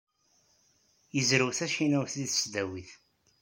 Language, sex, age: Kabyle, male, 60-69